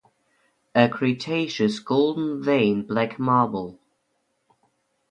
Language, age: English, 19-29